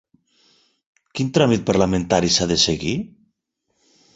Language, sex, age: Catalan, male, 40-49